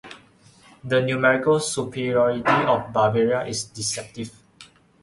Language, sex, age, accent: English, male, 19-29, Malaysian English